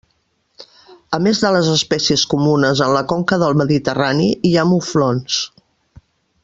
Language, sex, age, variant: Catalan, female, 60-69, Central